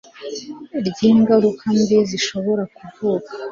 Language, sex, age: Kinyarwanda, female, 19-29